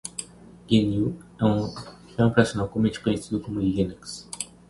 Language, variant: Portuguese, Portuguese (Brasil)